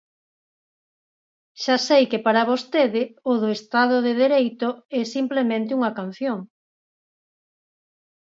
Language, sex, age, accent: Galician, female, 50-59, Normativo (estándar)